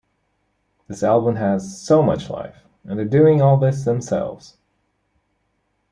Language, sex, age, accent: English, male, 30-39, United States English